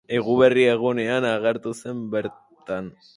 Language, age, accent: Basque, under 19, Erdialdekoa edo Nafarra (Gipuzkoa, Nafarroa)